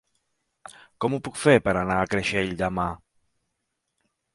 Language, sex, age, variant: Catalan, male, 40-49, Central